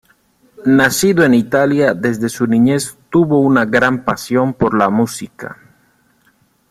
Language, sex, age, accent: Spanish, male, 30-39, México